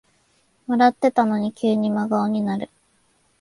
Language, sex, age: Japanese, female, 19-29